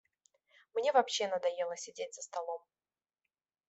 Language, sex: Russian, female